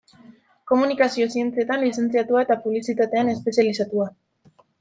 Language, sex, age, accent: Basque, female, 19-29, Mendebalekoa (Araba, Bizkaia, Gipuzkoako mendebaleko herri batzuk)